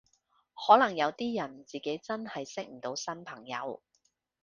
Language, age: Cantonese, 30-39